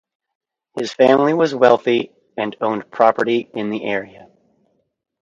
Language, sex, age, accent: English, male, 30-39, United States English; West Coast